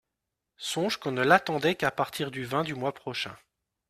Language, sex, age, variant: French, male, 40-49, Français de métropole